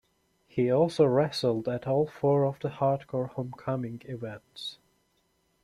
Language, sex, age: English, male, 19-29